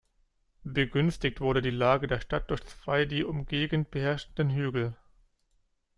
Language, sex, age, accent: German, male, 30-39, Deutschland Deutsch